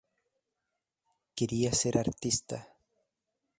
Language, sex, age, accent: Spanish, male, 19-29, Chileno: Chile, Cuyo